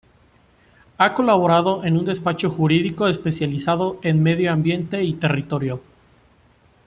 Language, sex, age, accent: Spanish, male, 19-29, México